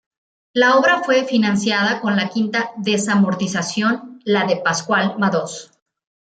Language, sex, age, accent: Spanish, female, 40-49, México